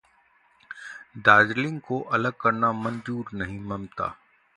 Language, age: Hindi, 40-49